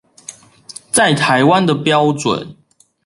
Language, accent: Chinese, 出生地：臺中市